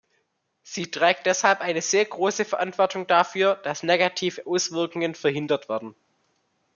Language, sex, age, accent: German, male, under 19, Deutschland Deutsch